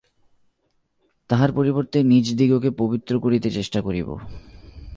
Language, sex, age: Bengali, male, 19-29